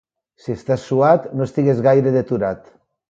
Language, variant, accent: Catalan, Valencià meridional, valencià